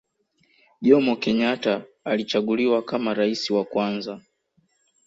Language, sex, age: Swahili, male, 19-29